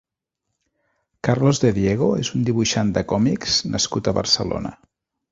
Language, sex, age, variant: Catalan, male, 40-49, Central